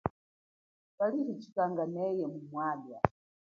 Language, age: Chokwe, 40-49